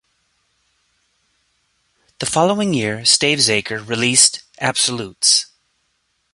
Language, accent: English, United States English